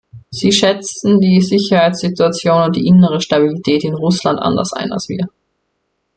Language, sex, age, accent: German, female, 19-29, Österreichisches Deutsch